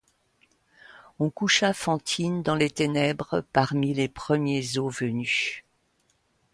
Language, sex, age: French, female, 60-69